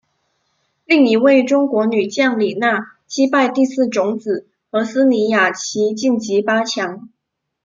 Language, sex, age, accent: Chinese, female, 19-29, 出生地：广东省